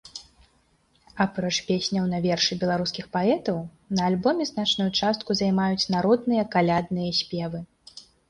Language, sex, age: Belarusian, female, 30-39